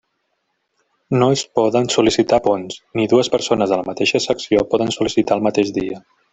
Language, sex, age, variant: Catalan, male, 40-49, Central